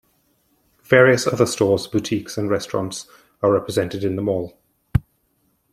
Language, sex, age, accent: English, male, 40-49, England English